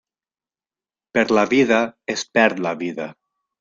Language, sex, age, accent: Catalan, male, 19-29, valencià